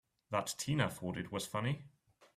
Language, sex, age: English, male, 19-29